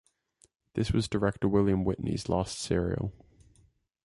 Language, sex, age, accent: English, male, under 19, Australian English